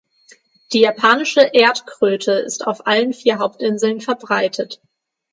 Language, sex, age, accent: German, female, 19-29, Deutschland Deutsch; Hochdeutsch